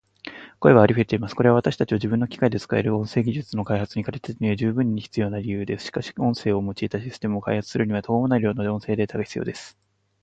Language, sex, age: Japanese, male, 30-39